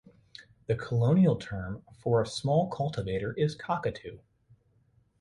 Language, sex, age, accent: English, male, 19-29, United States English